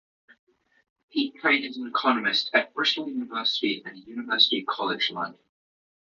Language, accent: English, Australian English